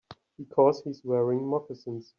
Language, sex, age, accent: English, male, 30-39, United States English